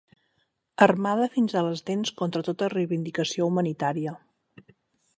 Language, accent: Catalan, central; nord-occidental